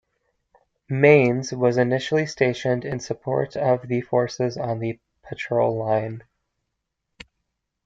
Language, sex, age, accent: English, male, 19-29, United States English